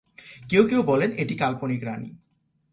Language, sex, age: Bengali, male, 19-29